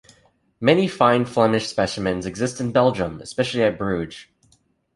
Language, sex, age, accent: English, male, 19-29, United States English